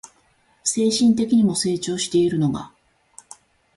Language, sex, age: Japanese, female, 50-59